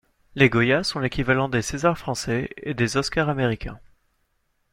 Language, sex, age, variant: French, male, 19-29, Français de métropole